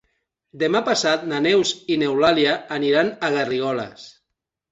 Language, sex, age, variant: Catalan, male, 50-59, Central